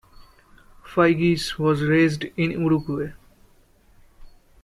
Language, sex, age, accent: English, male, 19-29, India and South Asia (India, Pakistan, Sri Lanka)